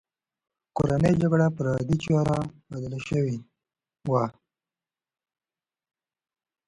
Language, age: Pashto, 19-29